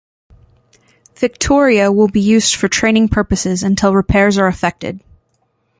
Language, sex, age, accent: English, female, 30-39, United States English